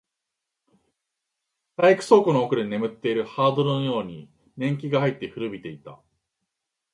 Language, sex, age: Japanese, male, 40-49